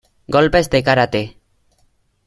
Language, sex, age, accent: Spanish, male, under 19, España: Sur peninsular (Andalucia, Extremadura, Murcia)